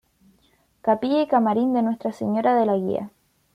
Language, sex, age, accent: Spanish, female, under 19, Chileno: Chile, Cuyo